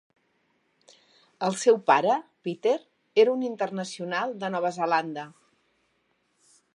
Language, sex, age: Catalan, female, 50-59